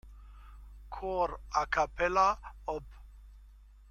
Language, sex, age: German, male, 50-59